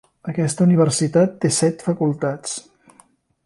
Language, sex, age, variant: Catalan, male, 50-59, Central